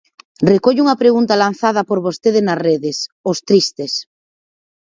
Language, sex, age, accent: Galician, female, 30-39, Atlántico (seseo e gheada)